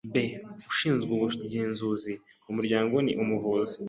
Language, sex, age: Kinyarwanda, male, 19-29